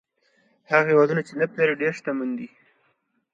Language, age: Pashto, 19-29